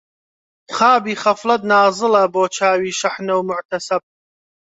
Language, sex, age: Central Kurdish, male, 19-29